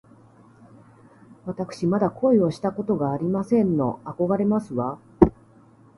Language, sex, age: Japanese, female, 40-49